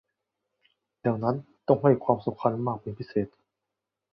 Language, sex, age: Thai, male, 19-29